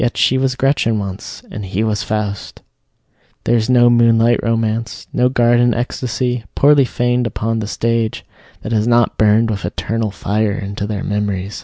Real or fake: real